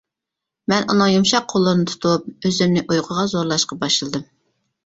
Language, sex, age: Uyghur, female, 19-29